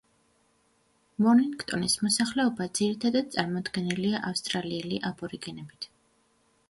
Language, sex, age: Georgian, female, 30-39